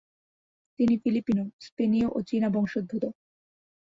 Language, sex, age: Bengali, female, 19-29